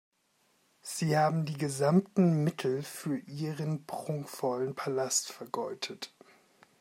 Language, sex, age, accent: German, male, 19-29, Deutschland Deutsch